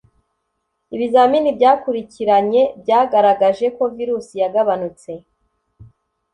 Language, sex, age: Kinyarwanda, female, 19-29